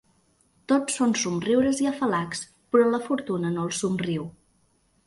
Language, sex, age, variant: Catalan, female, under 19, Central